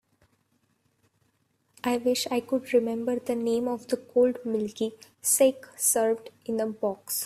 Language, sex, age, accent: English, female, 19-29, India and South Asia (India, Pakistan, Sri Lanka)